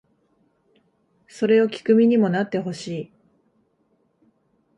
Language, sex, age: Japanese, female, 30-39